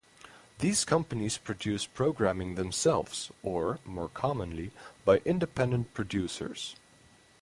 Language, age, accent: English, 19-29, United States English; England English